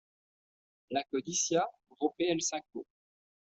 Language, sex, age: Spanish, male, 30-39